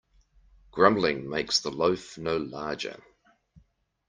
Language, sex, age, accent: English, male, 40-49, New Zealand English